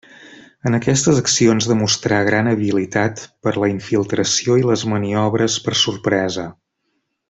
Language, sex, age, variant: Catalan, male, 30-39, Central